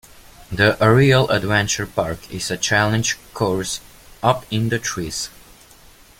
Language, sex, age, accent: English, male, 19-29, United States English